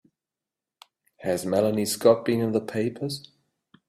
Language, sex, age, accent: English, male, 50-59, England English